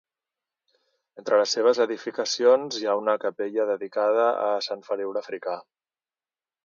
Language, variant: Catalan, Central